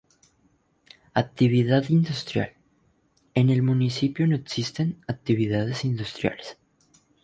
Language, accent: Spanish, Caribe: Cuba, Venezuela, Puerto Rico, República Dominicana, Panamá, Colombia caribeña, México caribeño, Costa del golfo de México